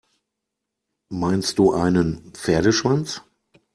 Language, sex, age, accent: German, male, 40-49, Deutschland Deutsch